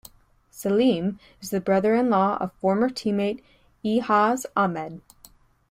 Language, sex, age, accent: English, female, 19-29, United States English